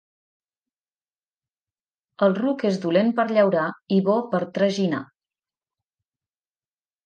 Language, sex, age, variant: Catalan, female, 30-39, Nord-Occidental